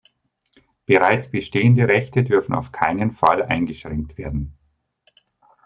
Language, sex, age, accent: German, male, 40-49, Deutschland Deutsch